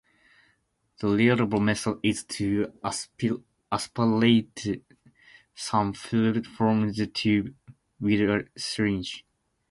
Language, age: English, 19-29